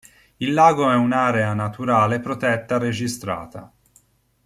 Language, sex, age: Italian, male, 19-29